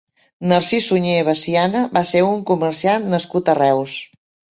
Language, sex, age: Catalan, female, 60-69